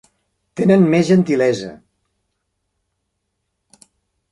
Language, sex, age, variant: Catalan, male, 60-69, Central